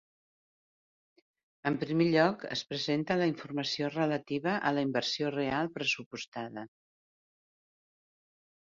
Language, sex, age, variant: Catalan, female, 60-69, Central